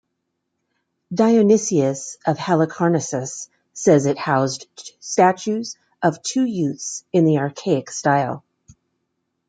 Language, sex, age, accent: English, female, 50-59, United States English